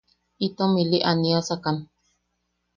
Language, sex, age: Yaqui, female, 30-39